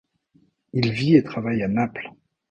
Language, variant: French, Français de métropole